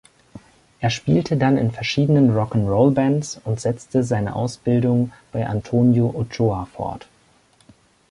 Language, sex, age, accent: German, male, 19-29, Deutschland Deutsch